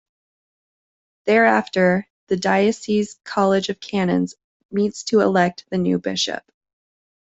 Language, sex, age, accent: English, female, 30-39, United States English